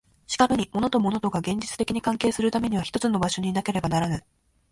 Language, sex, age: Japanese, female, 19-29